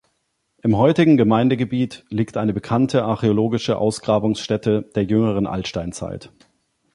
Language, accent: German, Deutschland Deutsch